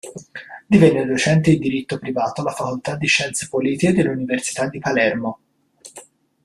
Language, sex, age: Italian, male, under 19